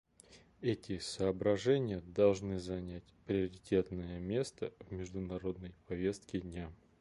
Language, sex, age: Russian, male, 30-39